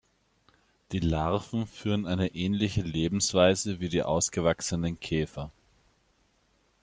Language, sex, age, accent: German, male, 19-29, Österreichisches Deutsch